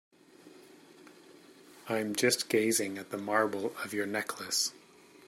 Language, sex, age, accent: English, male, 30-39, Canadian English